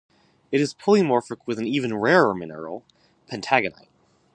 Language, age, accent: English, under 19, United States English